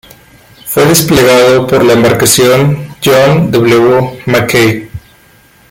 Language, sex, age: Spanish, male, 19-29